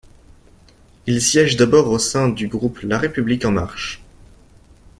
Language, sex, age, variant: French, male, under 19, Français de métropole